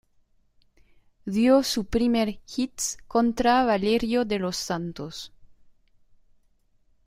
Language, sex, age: Spanish, female, 30-39